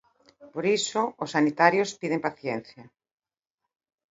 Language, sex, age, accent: Galician, female, 50-59, Normativo (estándar)